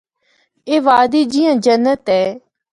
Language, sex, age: Northern Hindko, female, 19-29